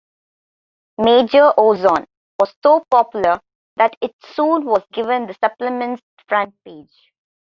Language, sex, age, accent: English, female, 30-39, India and South Asia (India, Pakistan, Sri Lanka)